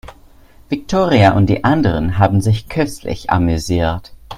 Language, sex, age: German, male, 19-29